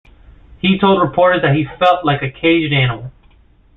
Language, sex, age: English, male, 19-29